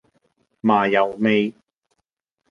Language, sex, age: Cantonese, male, 50-59